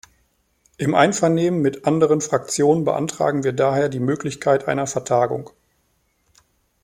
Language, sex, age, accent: German, male, 30-39, Deutschland Deutsch